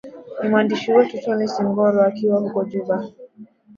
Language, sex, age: Swahili, female, 19-29